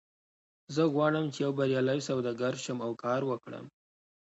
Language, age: Pashto, 30-39